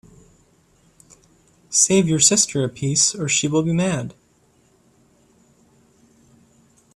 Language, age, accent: English, 19-29, United States English